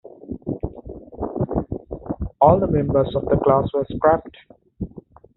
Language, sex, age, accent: English, male, 19-29, England English